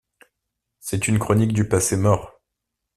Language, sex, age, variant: French, male, 30-39, Français de métropole